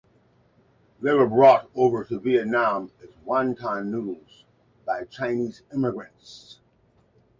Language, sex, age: English, male, 60-69